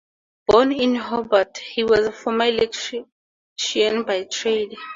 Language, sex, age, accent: English, female, 19-29, Southern African (South Africa, Zimbabwe, Namibia)